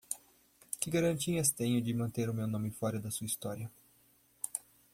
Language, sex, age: Portuguese, male, 19-29